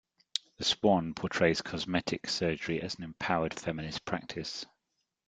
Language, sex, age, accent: English, male, 40-49, England English